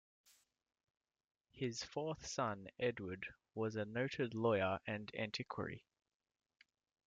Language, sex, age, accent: English, male, 19-29, Australian English